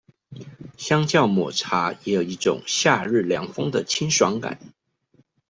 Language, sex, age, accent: Chinese, male, 30-39, 出生地：臺南市